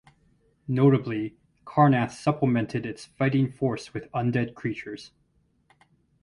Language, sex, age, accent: English, male, 40-49, United States English